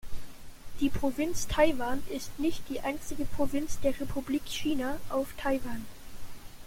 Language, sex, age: German, male, under 19